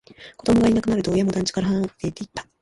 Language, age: Japanese, 19-29